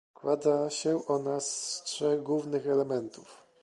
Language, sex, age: Polish, male, 30-39